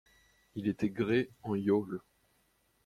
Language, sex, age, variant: French, male, 19-29, Français de métropole